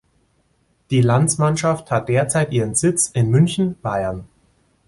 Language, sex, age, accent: German, male, 19-29, Deutschland Deutsch